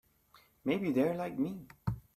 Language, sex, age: English, male, 19-29